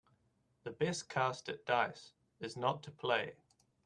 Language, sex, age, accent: English, male, 19-29, New Zealand English